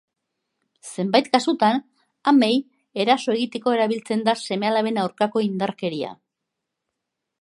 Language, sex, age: Basque, female, 50-59